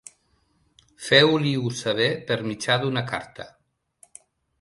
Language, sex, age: Catalan, male, 50-59